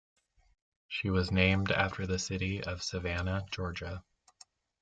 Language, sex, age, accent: English, male, 19-29, United States English